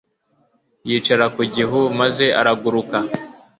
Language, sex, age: Kinyarwanda, male, 19-29